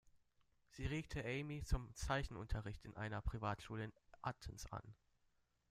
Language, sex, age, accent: German, male, under 19, Deutschland Deutsch